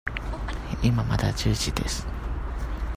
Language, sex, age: Japanese, male, 19-29